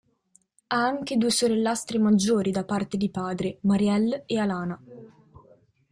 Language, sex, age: Italian, female, 19-29